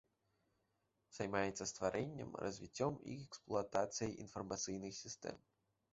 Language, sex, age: Belarusian, male, 19-29